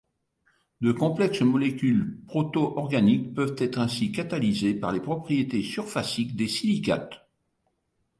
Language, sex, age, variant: French, male, 70-79, Français de métropole